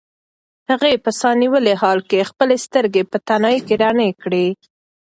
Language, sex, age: Pashto, female, 19-29